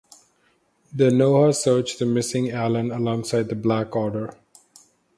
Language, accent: English, India and South Asia (India, Pakistan, Sri Lanka)